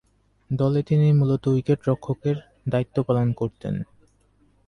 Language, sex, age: Bengali, male, 30-39